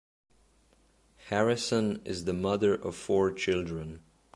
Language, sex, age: English, male, under 19